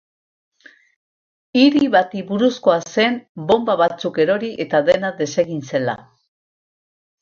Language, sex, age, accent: Basque, female, 70-79, Mendebalekoa (Araba, Bizkaia, Gipuzkoako mendebaleko herri batzuk)